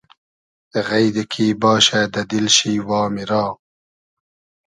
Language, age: Hazaragi, 30-39